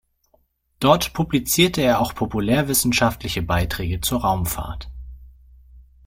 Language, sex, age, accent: German, male, 19-29, Deutschland Deutsch